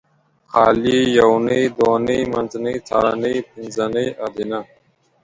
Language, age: Pashto, 19-29